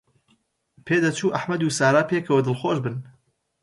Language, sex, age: Central Kurdish, male, 19-29